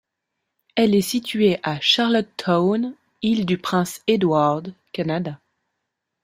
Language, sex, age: French, female, 30-39